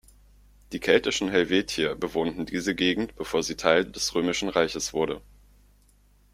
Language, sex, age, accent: German, male, 19-29, Deutschland Deutsch